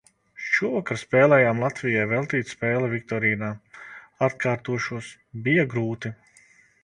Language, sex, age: Latvian, male, 30-39